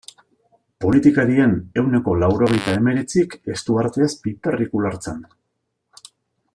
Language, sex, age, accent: Basque, male, 40-49, Mendebalekoa (Araba, Bizkaia, Gipuzkoako mendebaleko herri batzuk)